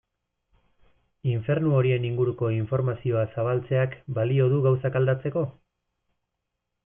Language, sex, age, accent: Basque, male, 30-39, Erdialdekoa edo Nafarra (Gipuzkoa, Nafarroa)